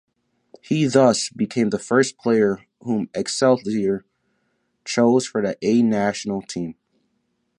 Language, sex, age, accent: English, male, under 19, United States English